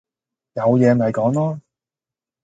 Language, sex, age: Cantonese, male, under 19